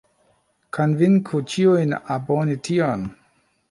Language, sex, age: Esperanto, male, 50-59